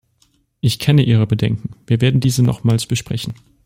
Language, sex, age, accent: German, male, under 19, Deutschland Deutsch